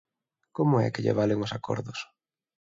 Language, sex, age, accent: Galician, male, 19-29, Normativo (estándar)